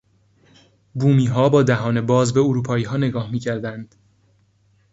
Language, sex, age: Persian, male, 19-29